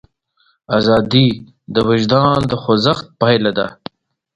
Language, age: Pashto, 30-39